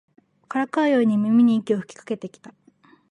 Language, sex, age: Japanese, female, 19-29